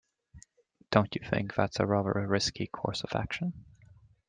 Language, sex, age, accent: English, male, 19-29, England English